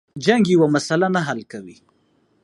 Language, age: Pashto, 30-39